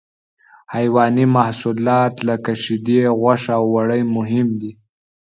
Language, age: Pashto, under 19